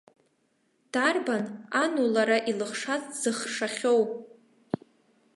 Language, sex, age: Abkhazian, female, under 19